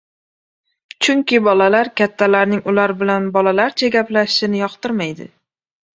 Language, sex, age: Uzbek, male, under 19